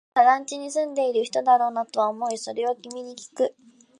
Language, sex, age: Japanese, female, 19-29